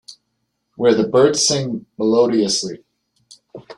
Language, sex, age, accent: English, male, 40-49, United States English